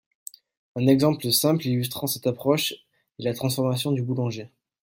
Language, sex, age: French, male, 19-29